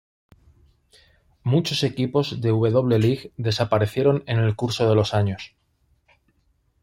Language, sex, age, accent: Spanish, male, 30-39, España: Norte peninsular (Asturias, Castilla y León, Cantabria, País Vasco, Navarra, Aragón, La Rioja, Guadalajara, Cuenca)